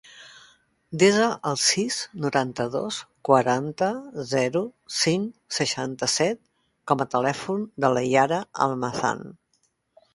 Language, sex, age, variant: Catalan, female, 70-79, Central